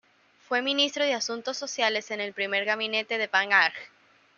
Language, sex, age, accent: Spanish, female, 19-29, Caribe: Cuba, Venezuela, Puerto Rico, República Dominicana, Panamá, Colombia caribeña, México caribeño, Costa del golfo de México